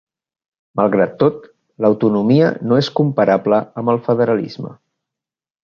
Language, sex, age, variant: Catalan, male, 40-49, Central